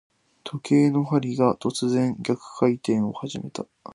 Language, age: Japanese, 19-29